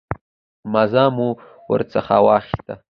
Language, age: Pashto, under 19